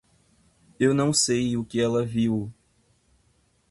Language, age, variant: Portuguese, 19-29, Portuguese (Brasil)